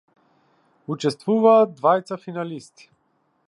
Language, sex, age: Macedonian, female, 19-29